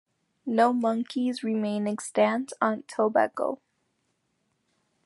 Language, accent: English, United States English